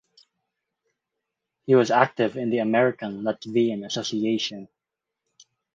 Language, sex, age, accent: English, male, 19-29, Filipino